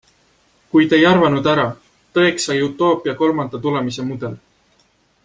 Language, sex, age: Estonian, male, 19-29